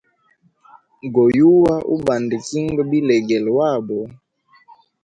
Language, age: Hemba, 19-29